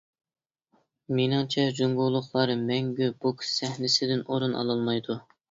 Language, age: Uyghur, 30-39